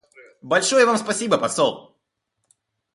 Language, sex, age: Russian, male, under 19